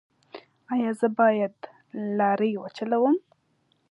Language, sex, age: Pashto, female, 19-29